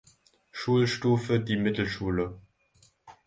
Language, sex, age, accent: German, male, under 19, Deutschland Deutsch